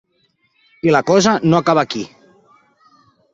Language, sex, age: Catalan, male, 30-39